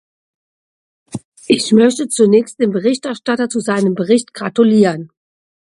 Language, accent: German, Deutschland Deutsch